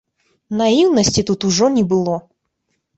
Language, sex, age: Belarusian, female, 19-29